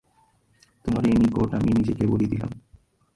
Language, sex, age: Bengali, male, 19-29